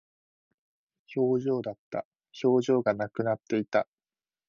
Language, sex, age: Japanese, male, 19-29